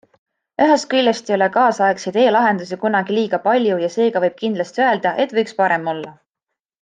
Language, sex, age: Estonian, female, 19-29